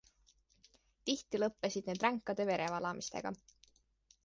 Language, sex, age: Estonian, female, 19-29